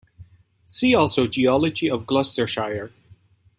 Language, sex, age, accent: English, male, 40-49, Canadian English